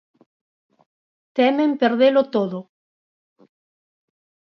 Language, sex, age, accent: Galician, female, 50-59, Normativo (estándar)